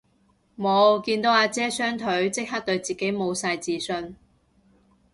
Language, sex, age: Cantonese, female, 30-39